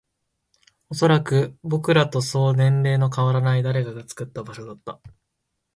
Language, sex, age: Japanese, male, 19-29